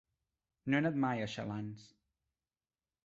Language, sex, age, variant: Catalan, male, 30-39, Central